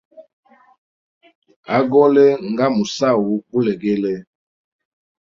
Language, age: Hemba, 40-49